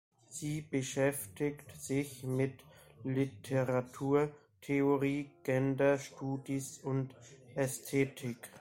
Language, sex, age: German, male, 19-29